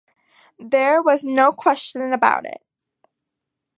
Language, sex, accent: English, female, United States English